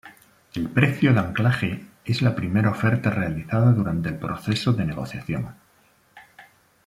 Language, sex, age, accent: Spanish, male, 40-49, España: Norte peninsular (Asturias, Castilla y León, Cantabria, País Vasco, Navarra, Aragón, La Rioja, Guadalajara, Cuenca)